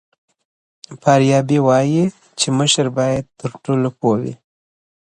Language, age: Pashto, 19-29